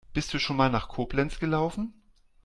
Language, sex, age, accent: German, male, 40-49, Deutschland Deutsch